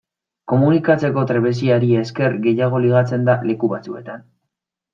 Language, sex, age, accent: Basque, male, 19-29, Mendebalekoa (Araba, Bizkaia, Gipuzkoako mendebaleko herri batzuk)